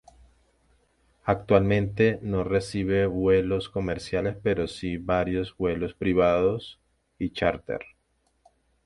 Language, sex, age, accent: Spanish, male, 30-39, Caribe: Cuba, Venezuela, Puerto Rico, República Dominicana, Panamá, Colombia caribeña, México caribeño, Costa del golfo de México